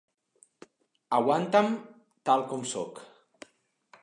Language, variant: Catalan, Central